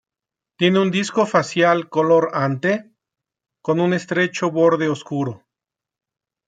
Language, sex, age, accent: Spanish, male, 50-59, México